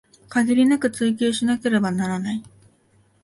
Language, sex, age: Japanese, female, 19-29